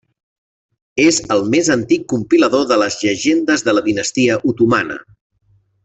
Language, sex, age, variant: Catalan, male, 40-49, Central